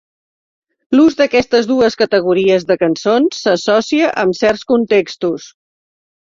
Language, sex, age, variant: Catalan, female, 60-69, Central